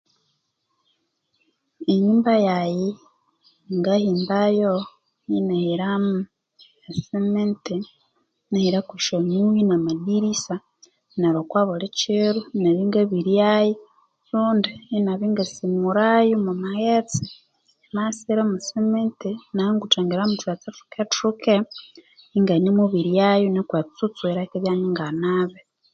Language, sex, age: Konzo, female, 30-39